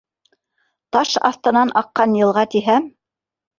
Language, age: Bashkir, 60-69